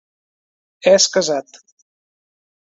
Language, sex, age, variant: Catalan, male, 30-39, Central